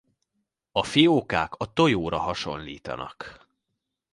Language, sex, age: Hungarian, male, under 19